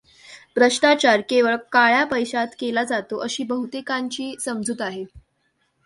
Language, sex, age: Marathi, female, under 19